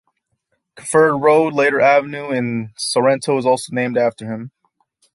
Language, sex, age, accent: English, male, 19-29, United States English